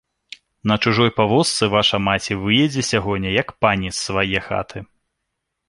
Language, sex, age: Belarusian, male, 30-39